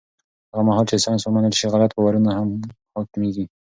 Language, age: Pashto, 19-29